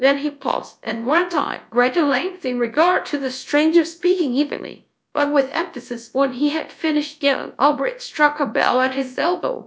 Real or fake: fake